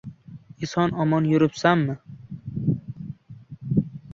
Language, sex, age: Uzbek, male, 19-29